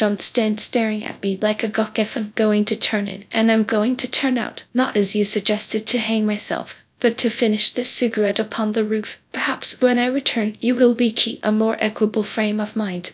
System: TTS, GradTTS